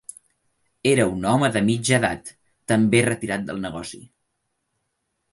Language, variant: Catalan, Central